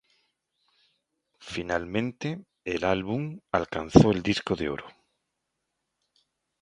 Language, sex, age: Spanish, male, 50-59